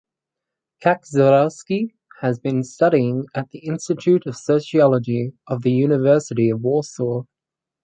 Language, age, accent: English, under 19, Australian English